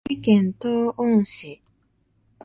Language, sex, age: Japanese, female, 19-29